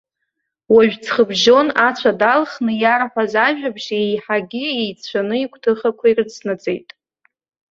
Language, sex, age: Abkhazian, female, 40-49